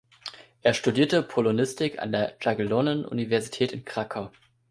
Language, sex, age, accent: German, male, 19-29, Deutschland Deutsch